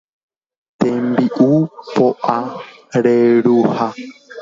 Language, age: Guarani, 19-29